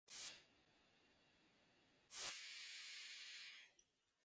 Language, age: Latvian, 30-39